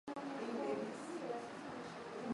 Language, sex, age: Swahili, female, 19-29